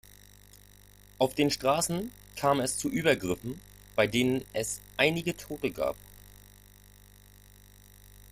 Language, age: German, 30-39